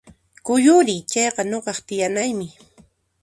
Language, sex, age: Puno Quechua, female, 40-49